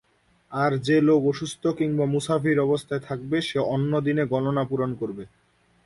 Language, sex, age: Bengali, male, 19-29